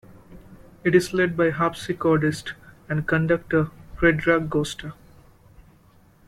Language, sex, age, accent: English, male, 19-29, India and South Asia (India, Pakistan, Sri Lanka)